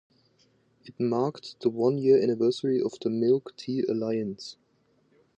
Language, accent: English, German English